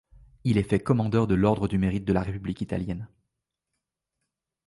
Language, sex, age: French, male, 19-29